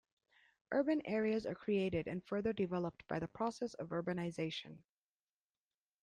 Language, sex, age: English, female, 40-49